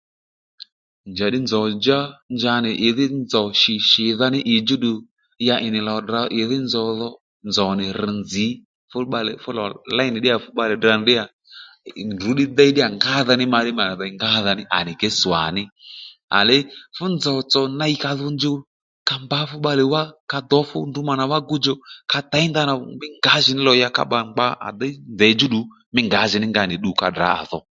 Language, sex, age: Lendu, male, 30-39